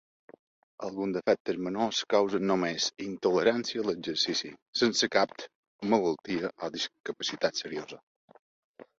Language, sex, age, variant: Catalan, male, 50-59, Balear